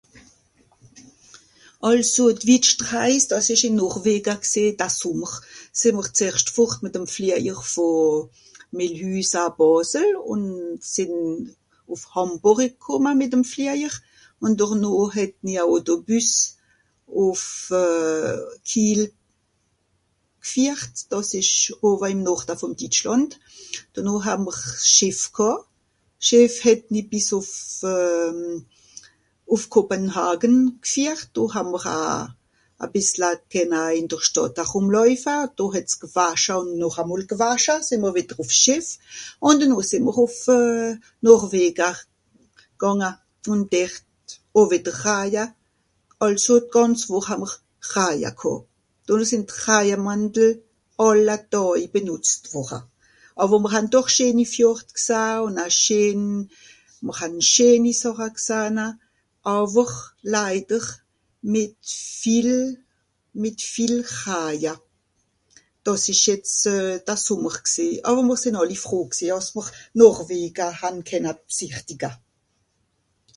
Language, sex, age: Swiss German, female, 50-59